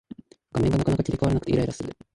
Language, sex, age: Japanese, male, 19-29